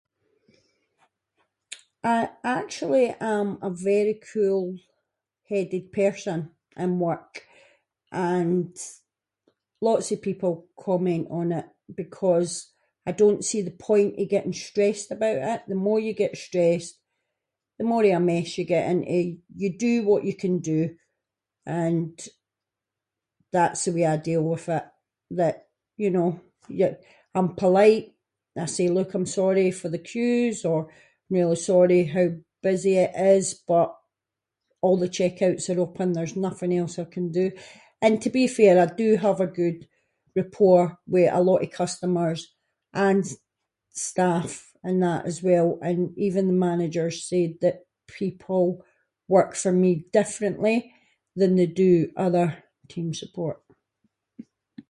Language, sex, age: Scots, female, 50-59